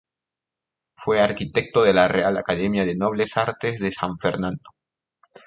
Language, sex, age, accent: Spanish, male, under 19, Andino-Pacífico: Colombia, Perú, Ecuador, oeste de Bolivia y Venezuela andina